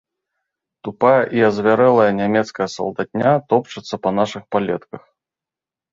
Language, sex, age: Belarusian, male, 30-39